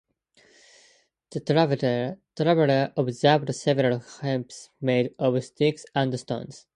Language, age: English, under 19